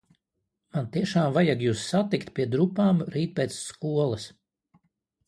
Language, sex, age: Latvian, male, 40-49